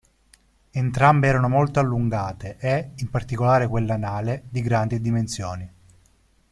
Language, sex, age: Italian, male, 30-39